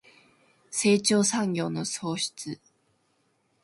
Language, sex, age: Japanese, female, under 19